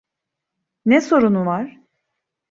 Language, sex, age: Turkish, female, 30-39